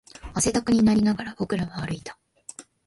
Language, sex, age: Japanese, female, 19-29